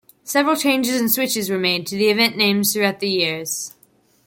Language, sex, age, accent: English, female, under 19, United States English